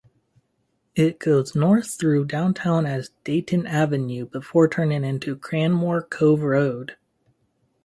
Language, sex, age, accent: English, male, 30-39, United States English